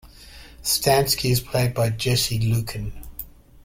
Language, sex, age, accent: English, male, 50-59, Australian English